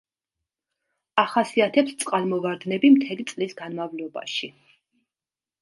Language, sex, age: Georgian, female, 30-39